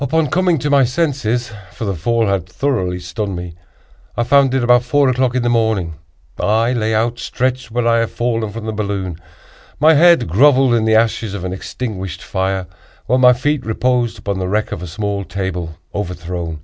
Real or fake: real